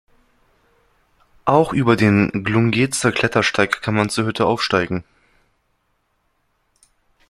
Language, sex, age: German, male, 19-29